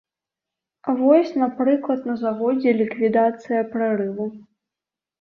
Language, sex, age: Belarusian, female, under 19